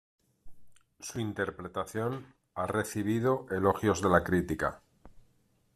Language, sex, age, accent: Spanish, male, 40-49, España: Centro-Sur peninsular (Madrid, Toledo, Castilla-La Mancha)